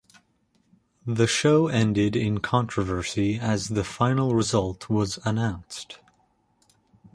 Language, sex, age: English, male, under 19